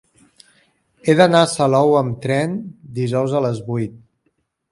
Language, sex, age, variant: Catalan, male, 40-49, Central